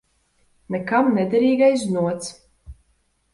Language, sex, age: Latvian, female, 19-29